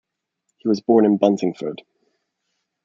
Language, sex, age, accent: English, male, 19-29, England English